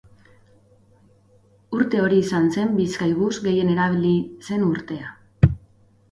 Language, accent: Basque, Mendebalekoa (Araba, Bizkaia, Gipuzkoako mendebaleko herri batzuk)